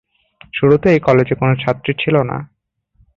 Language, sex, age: Bengali, male, 19-29